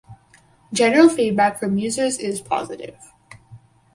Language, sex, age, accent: English, female, under 19, United States English